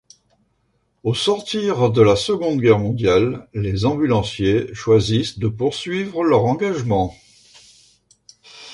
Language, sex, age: French, male, 60-69